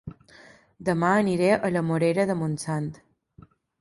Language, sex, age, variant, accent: Catalan, female, 19-29, Balear, mallorquí